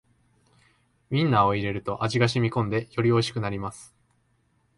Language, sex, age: Japanese, male, 19-29